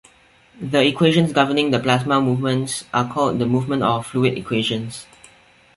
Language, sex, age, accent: English, male, under 19, Singaporean English